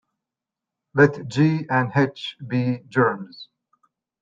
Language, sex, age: English, male, 50-59